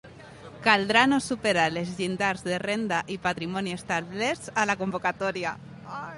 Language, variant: Catalan, Central